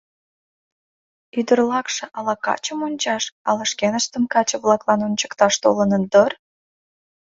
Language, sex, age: Mari, female, 19-29